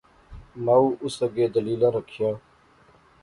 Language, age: Pahari-Potwari, 30-39